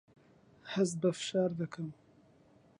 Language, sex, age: Central Kurdish, male, 19-29